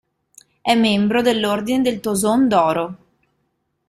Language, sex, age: Italian, female, 30-39